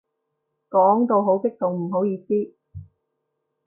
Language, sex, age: Cantonese, female, 19-29